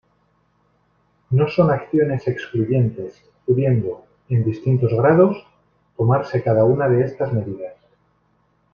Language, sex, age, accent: Spanish, male, 30-39, España: Norte peninsular (Asturias, Castilla y León, Cantabria, País Vasco, Navarra, Aragón, La Rioja, Guadalajara, Cuenca)